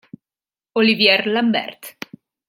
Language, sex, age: Italian, female, 30-39